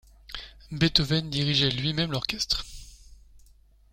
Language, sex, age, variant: French, male, 40-49, Français de métropole